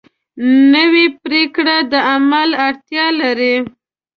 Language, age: Pashto, 19-29